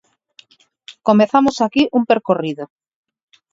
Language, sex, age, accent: Galician, female, 40-49, Normativo (estándar)